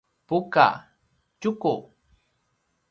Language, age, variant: Paiwan, 30-39, pinayuanan a kinaikacedasan (東排灣語)